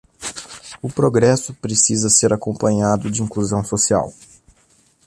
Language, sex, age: Portuguese, male, 19-29